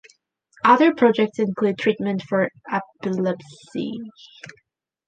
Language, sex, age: English, female, 19-29